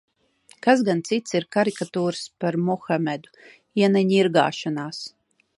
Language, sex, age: Latvian, female, 40-49